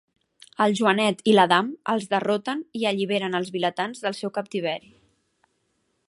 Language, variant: Catalan, Central